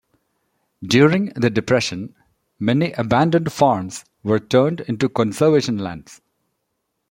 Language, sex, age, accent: English, male, 40-49, India and South Asia (India, Pakistan, Sri Lanka)